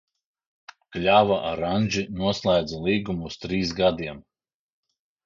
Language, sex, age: Latvian, male, 40-49